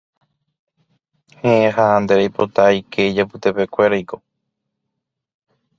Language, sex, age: Guarani, male, 30-39